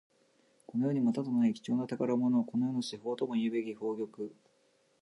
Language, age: Japanese, 40-49